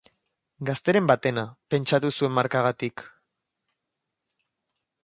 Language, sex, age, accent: Basque, male, 19-29, Erdialdekoa edo Nafarra (Gipuzkoa, Nafarroa)